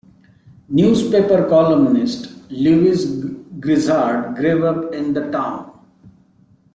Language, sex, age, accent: English, male, 30-39, India and South Asia (India, Pakistan, Sri Lanka)